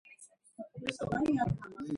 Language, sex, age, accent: Georgian, female, 40-49, ჩვეულებრივი